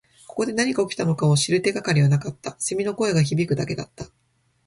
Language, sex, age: Japanese, female, 40-49